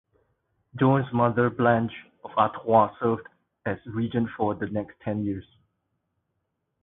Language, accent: English, Singaporean English